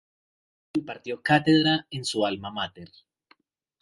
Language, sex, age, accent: Spanish, male, 30-39, Andino-Pacífico: Colombia, Perú, Ecuador, oeste de Bolivia y Venezuela andina